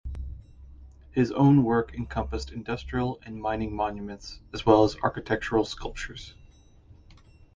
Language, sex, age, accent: English, male, 30-39, United States English